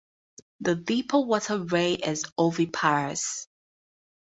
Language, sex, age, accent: English, female, 30-39, United States English